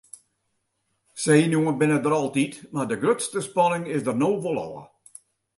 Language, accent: Western Frisian, Klaaifrysk